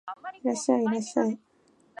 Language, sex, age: Japanese, female, under 19